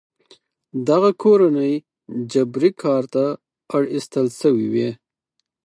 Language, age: Pashto, 30-39